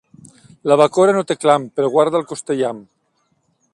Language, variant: Catalan, Central